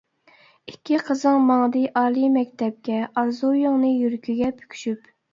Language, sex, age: Uyghur, female, 19-29